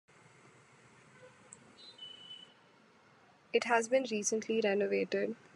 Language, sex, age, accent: English, female, 19-29, India and South Asia (India, Pakistan, Sri Lanka)